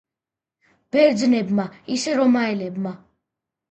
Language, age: Georgian, under 19